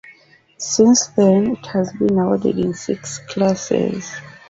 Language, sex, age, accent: English, female, 30-39, England English